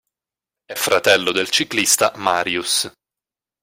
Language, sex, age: Italian, male, 19-29